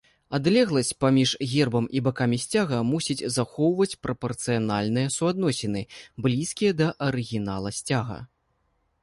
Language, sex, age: Belarusian, male, 30-39